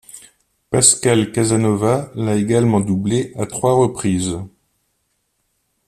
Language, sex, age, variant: French, male, 50-59, Français de métropole